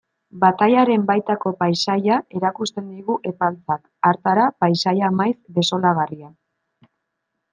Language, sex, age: Basque, male, 19-29